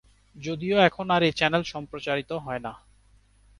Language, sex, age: Bengali, male, 30-39